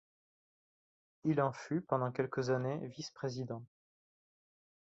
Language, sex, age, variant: French, male, 30-39, Français de métropole